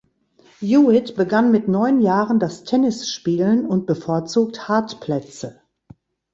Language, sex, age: German, female, 60-69